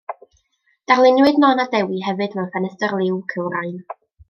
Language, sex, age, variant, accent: Welsh, female, 19-29, North-Eastern Welsh, Y Deyrnas Unedig Cymraeg